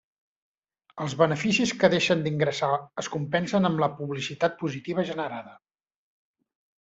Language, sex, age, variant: Catalan, male, 40-49, Central